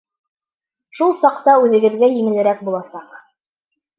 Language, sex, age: Bashkir, female, 19-29